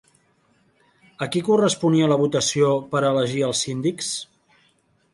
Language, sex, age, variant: Catalan, male, 50-59, Central